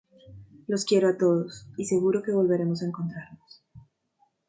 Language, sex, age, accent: Spanish, female, 40-49, Andino-Pacífico: Colombia, Perú, Ecuador, oeste de Bolivia y Venezuela andina